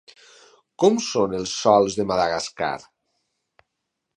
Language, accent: Catalan, valencià